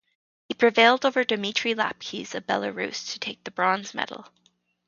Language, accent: English, United States English; Canadian English